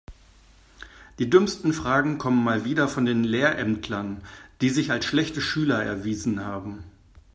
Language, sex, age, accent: German, male, 50-59, Deutschland Deutsch